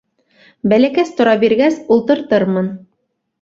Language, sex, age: Bashkir, female, 30-39